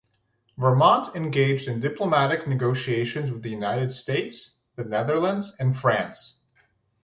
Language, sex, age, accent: English, male, 19-29, United States English